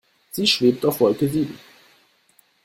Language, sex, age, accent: German, male, under 19, Deutschland Deutsch